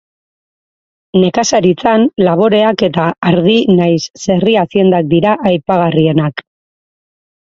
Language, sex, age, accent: Basque, female, 30-39, Mendebalekoa (Araba, Bizkaia, Gipuzkoako mendebaleko herri batzuk)